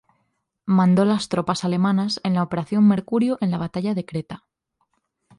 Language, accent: Spanish, España: Centro-Sur peninsular (Madrid, Toledo, Castilla-La Mancha)